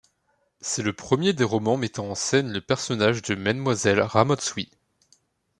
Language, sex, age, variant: French, male, 19-29, Français de métropole